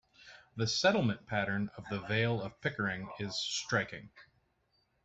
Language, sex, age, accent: English, male, 30-39, United States English